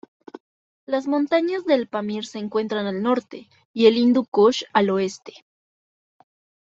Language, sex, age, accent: Spanish, female, 19-29, México